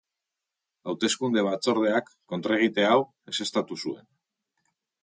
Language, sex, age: Basque, male, 40-49